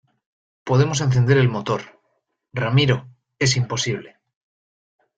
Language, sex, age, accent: Spanish, male, 30-39, España: Norte peninsular (Asturias, Castilla y León, Cantabria, País Vasco, Navarra, Aragón, La Rioja, Guadalajara, Cuenca)